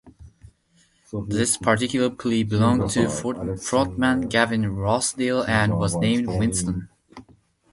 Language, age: English, under 19